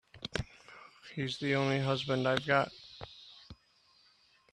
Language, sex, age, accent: English, male, 30-39, United States English